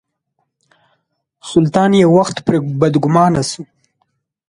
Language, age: Pashto, 19-29